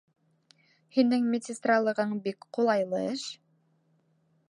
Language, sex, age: Bashkir, female, 19-29